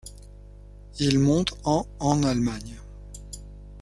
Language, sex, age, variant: French, male, 60-69, Français de métropole